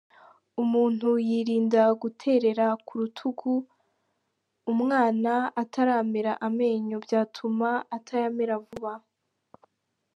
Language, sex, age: Kinyarwanda, female, 19-29